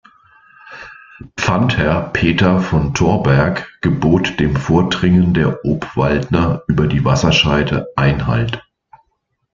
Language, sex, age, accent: German, male, 60-69, Deutschland Deutsch